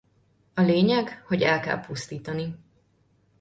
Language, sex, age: Hungarian, female, 19-29